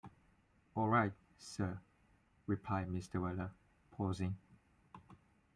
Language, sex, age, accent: English, male, 19-29, England English